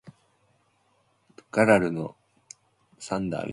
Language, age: English, 19-29